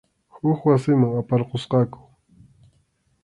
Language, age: Arequipa-La Unión Quechua, 19-29